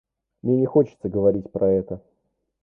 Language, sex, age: Russian, male, 19-29